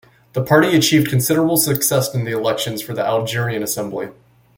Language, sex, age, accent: English, male, 19-29, United States English